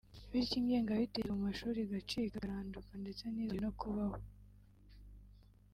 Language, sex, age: Kinyarwanda, female, 19-29